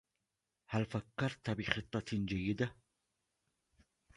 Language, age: Arabic, 40-49